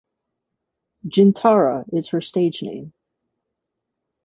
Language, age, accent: English, 40-49, United States English